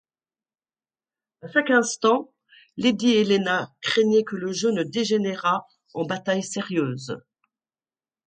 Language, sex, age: French, female, 60-69